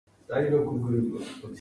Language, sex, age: Japanese, female, 19-29